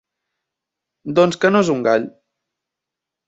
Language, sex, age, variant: Catalan, male, 19-29, Central